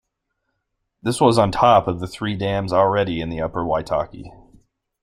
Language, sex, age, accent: English, male, 19-29, United States English